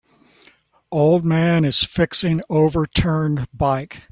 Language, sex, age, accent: English, male, 70-79, United States English